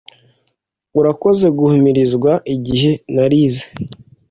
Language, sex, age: Kinyarwanda, male, 19-29